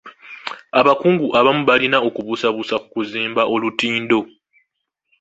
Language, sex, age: Ganda, male, 19-29